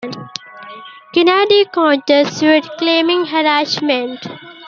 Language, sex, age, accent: English, female, 19-29, United States English